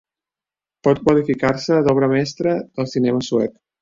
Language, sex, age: Catalan, male, 30-39